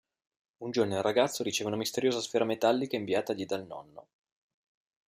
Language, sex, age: Italian, male, 30-39